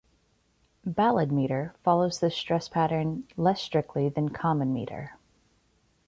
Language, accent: English, United States English